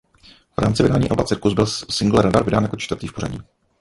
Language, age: Czech, 30-39